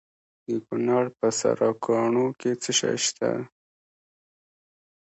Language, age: Pashto, 19-29